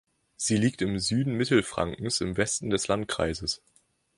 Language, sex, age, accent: German, male, 19-29, Deutschland Deutsch